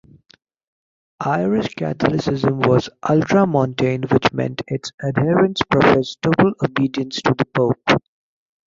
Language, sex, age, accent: English, male, 19-29, England English